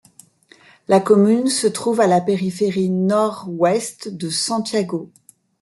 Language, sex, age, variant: French, female, 50-59, Français de métropole